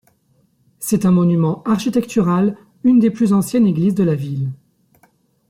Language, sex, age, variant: French, male, 30-39, Français de métropole